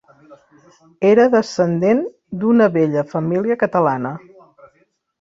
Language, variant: Catalan, Central